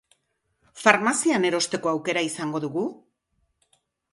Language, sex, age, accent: Basque, female, 60-69, Mendebalekoa (Araba, Bizkaia, Gipuzkoako mendebaleko herri batzuk)